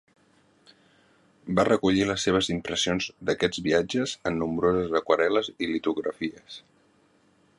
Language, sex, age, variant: Catalan, male, 40-49, Central